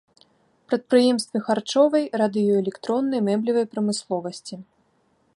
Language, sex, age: Belarusian, female, 19-29